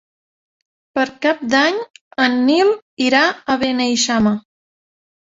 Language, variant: Catalan, Central